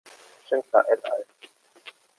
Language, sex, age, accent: German, male, 30-39, Deutschland Deutsch